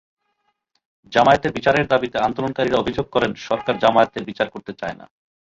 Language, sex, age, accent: Bengali, male, 40-49, প্রমিত